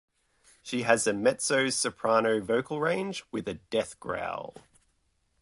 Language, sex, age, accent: English, male, 30-39, Australian English